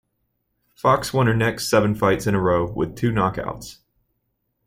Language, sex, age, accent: English, male, 19-29, United States English